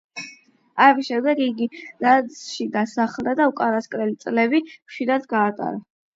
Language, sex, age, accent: Georgian, male, under 19, ჩვეულებრივი